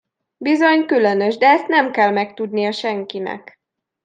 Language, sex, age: Hungarian, female, 19-29